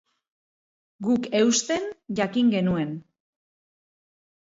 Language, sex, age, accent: Basque, female, 40-49, Mendebalekoa (Araba, Bizkaia, Gipuzkoako mendebaleko herri batzuk)